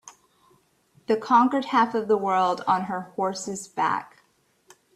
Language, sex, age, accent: English, female, 40-49, United States English